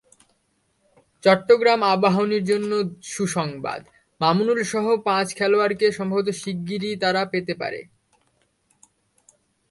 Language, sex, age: Bengali, male, under 19